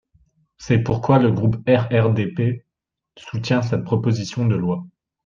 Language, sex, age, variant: French, male, 19-29, Français de métropole